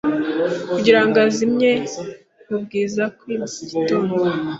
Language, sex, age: Kinyarwanda, female, 30-39